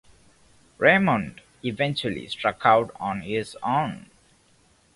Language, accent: English, United States English